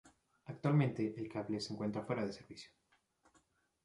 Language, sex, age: Spanish, male, 19-29